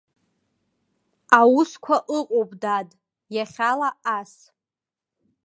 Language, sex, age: Abkhazian, female, 19-29